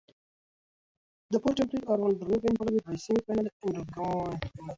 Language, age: English, 19-29